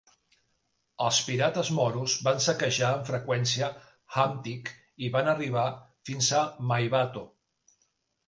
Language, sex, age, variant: Catalan, male, 40-49, Central